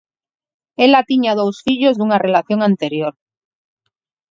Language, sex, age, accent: Galician, female, 40-49, Normativo (estándar)